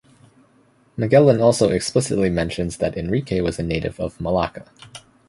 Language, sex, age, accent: English, male, 19-29, Canadian English